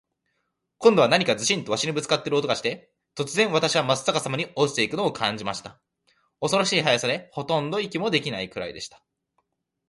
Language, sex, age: Japanese, male, 19-29